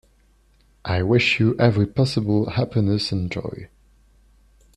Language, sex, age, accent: English, male, 19-29, England English